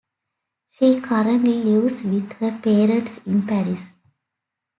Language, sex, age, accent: English, female, 19-29, United States English